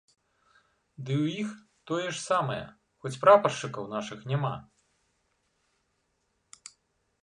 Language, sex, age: Belarusian, male, 50-59